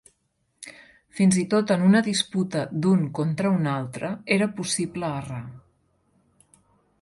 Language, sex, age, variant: Catalan, female, 50-59, Central